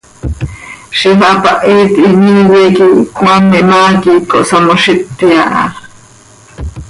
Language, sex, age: Seri, female, 40-49